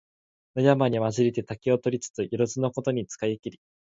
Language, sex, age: Japanese, male, 19-29